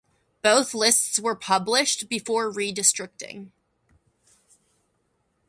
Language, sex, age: English, female, under 19